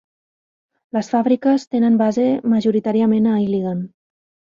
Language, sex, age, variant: Catalan, female, 40-49, Central